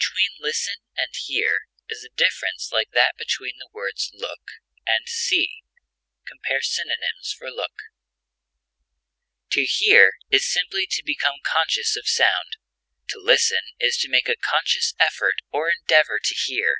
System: none